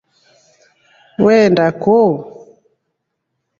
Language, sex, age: Rombo, female, 40-49